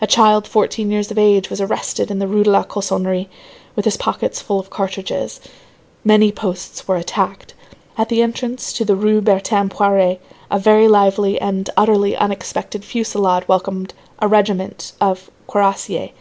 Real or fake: real